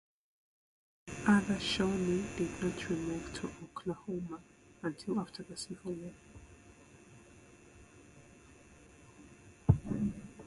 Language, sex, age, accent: English, female, 30-39, Canadian English